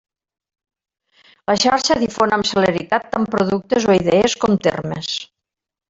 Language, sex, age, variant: Catalan, female, 60-69, Central